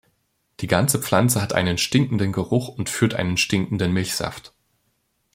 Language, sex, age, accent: German, male, 19-29, Deutschland Deutsch